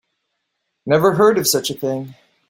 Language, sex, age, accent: English, male, 40-49, United States English